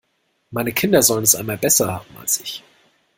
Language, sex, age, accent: German, male, 19-29, Deutschland Deutsch